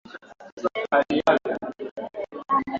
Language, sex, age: Swahili, male, 19-29